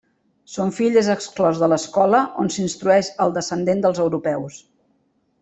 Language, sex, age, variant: Catalan, female, 50-59, Central